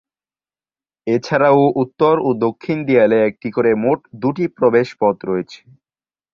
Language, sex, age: Bengali, male, under 19